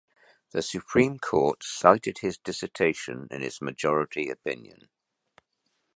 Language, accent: English, Welsh English